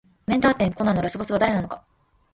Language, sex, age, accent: Japanese, female, under 19, 標準